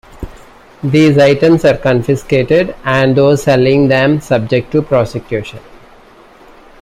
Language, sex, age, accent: English, male, 40-49, India and South Asia (India, Pakistan, Sri Lanka)